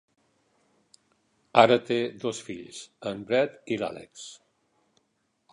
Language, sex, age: Catalan, male, 60-69